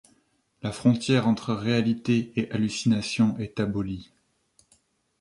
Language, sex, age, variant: French, male, 30-39, Français de métropole